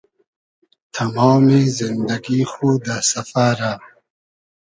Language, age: Hazaragi, 30-39